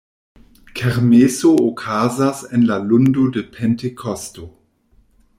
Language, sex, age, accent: Esperanto, male, 40-49, Internacia